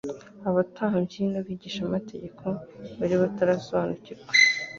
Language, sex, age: Kinyarwanda, female, under 19